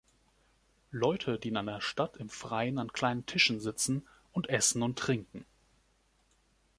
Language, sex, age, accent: German, male, 30-39, Deutschland Deutsch